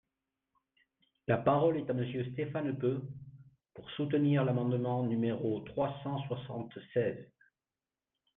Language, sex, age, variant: French, male, 50-59, Français de métropole